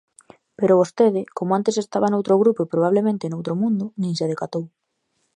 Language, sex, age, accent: Galician, female, 19-29, Normativo (estándar)